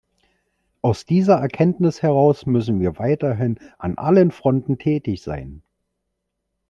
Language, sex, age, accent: German, male, 40-49, Deutschland Deutsch